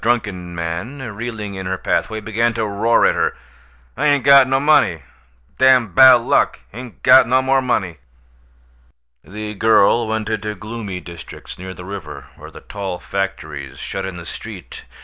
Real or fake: real